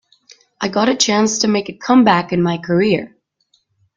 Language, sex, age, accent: English, female, 19-29, United States English